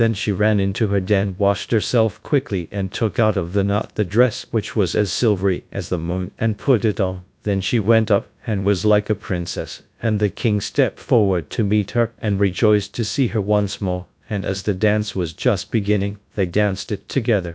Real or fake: fake